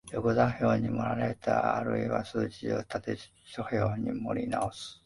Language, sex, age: Japanese, male, 30-39